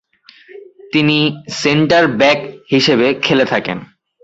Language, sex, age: Bengali, male, 19-29